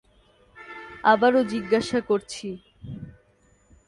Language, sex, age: Bengali, female, 19-29